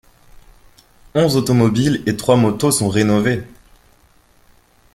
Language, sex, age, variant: French, male, 19-29, Français de métropole